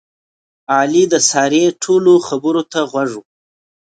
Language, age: Pashto, 30-39